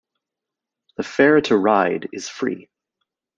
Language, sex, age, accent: English, male, 30-39, United States English